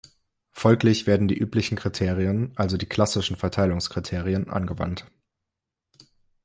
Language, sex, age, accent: German, male, 19-29, Deutschland Deutsch